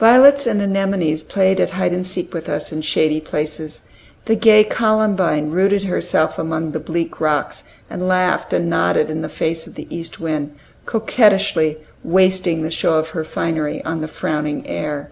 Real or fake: real